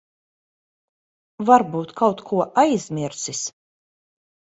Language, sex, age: Latvian, female, 40-49